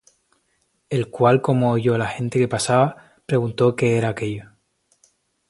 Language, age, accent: Spanish, 19-29, España: Islas Canarias